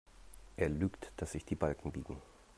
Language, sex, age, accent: German, male, 40-49, Deutschland Deutsch